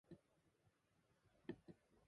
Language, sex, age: English, female, 19-29